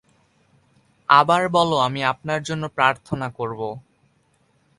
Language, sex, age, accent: Bengali, male, under 19, প্রমিত